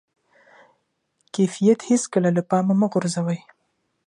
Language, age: Pashto, 19-29